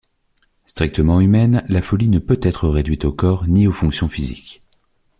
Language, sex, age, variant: French, male, 30-39, Français de métropole